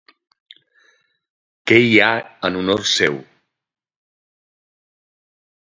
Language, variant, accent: Catalan, Septentrional, septentrional